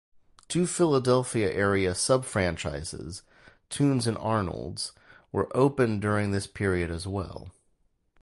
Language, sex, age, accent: English, male, 40-49, United States English